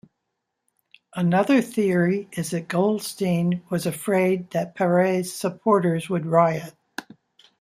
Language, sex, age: English, female, 70-79